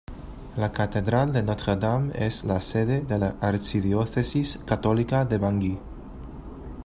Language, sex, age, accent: Spanish, male, 19-29, España: Centro-Sur peninsular (Madrid, Toledo, Castilla-La Mancha)